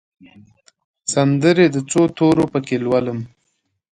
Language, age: Pashto, 19-29